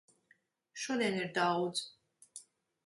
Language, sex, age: Latvian, female, 50-59